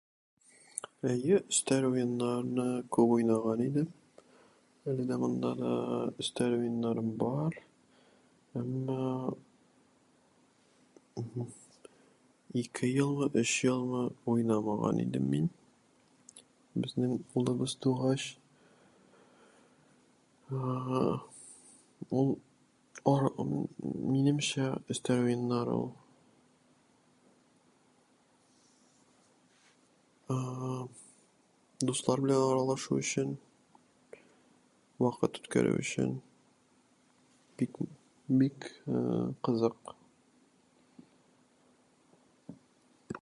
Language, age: Tatar, 30-39